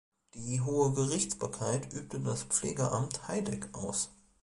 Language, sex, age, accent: German, male, 19-29, Deutschland Deutsch